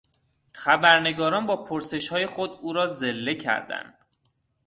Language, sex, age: Persian, male, 19-29